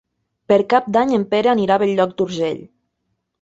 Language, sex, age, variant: Catalan, female, 19-29, Nord-Occidental